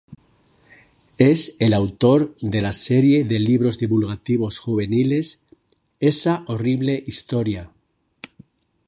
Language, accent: Spanish, España: Centro-Sur peninsular (Madrid, Toledo, Castilla-La Mancha)